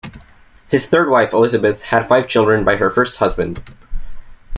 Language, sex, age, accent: English, male, under 19, United States English